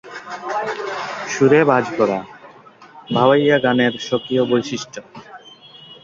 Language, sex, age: Bengali, male, 19-29